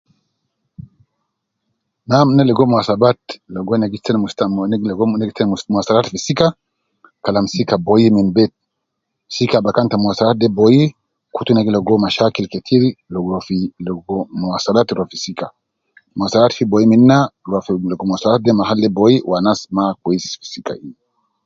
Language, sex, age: Nubi, male, 50-59